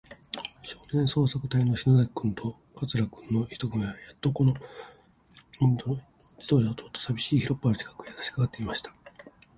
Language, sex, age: Japanese, male, 50-59